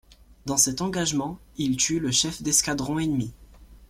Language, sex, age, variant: French, male, under 19, Français du nord de l'Afrique